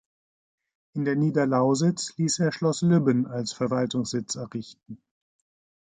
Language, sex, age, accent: German, male, 50-59, Deutschland Deutsch